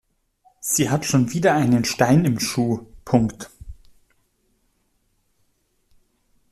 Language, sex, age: German, male, 30-39